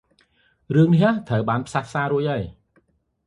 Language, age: Khmer, 30-39